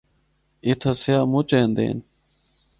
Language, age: Northern Hindko, 30-39